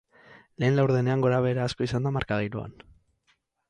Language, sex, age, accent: Basque, male, 30-39, Mendebalekoa (Araba, Bizkaia, Gipuzkoako mendebaleko herri batzuk)